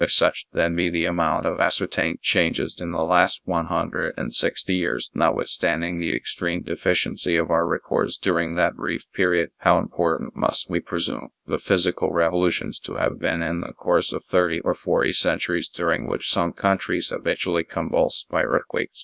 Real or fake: fake